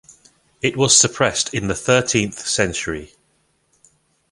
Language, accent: English, England English